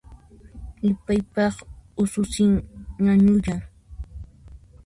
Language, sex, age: Puno Quechua, female, 19-29